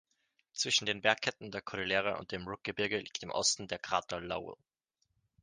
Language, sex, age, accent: German, male, 19-29, Österreichisches Deutsch